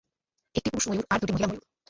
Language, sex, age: Bengali, female, 19-29